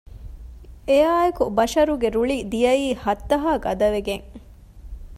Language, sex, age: Divehi, female, 30-39